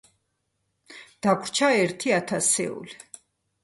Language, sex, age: Georgian, female, 40-49